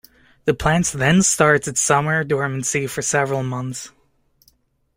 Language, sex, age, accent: English, male, 19-29, United States English